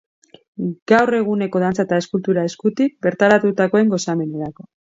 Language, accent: Basque, Mendebalekoa (Araba, Bizkaia, Gipuzkoako mendebaleko herri batzuk)